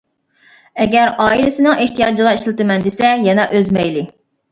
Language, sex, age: Uyghur, female, 19-29